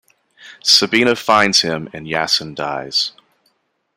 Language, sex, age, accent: English, male, 40-49, United States English